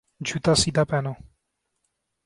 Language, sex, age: Urdu, male, 19-29